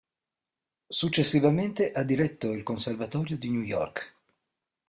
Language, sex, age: Italian, male, 40-49